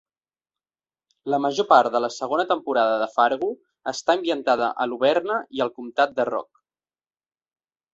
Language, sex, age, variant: Catalan, male, 19-29, Central